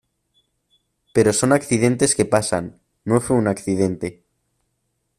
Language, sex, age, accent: Spanish, male, under 19, España: Centro-Sur peninsular (Madrid, Toledo, Castilla-La Mancha)